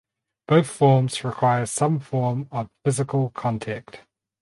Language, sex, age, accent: English, male, 30-39, New Zealand English